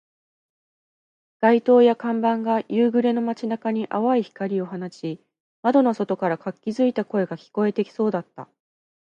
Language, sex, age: Japanese, female, 30-39